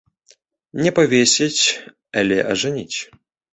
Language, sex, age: Belarusian, male, 19-29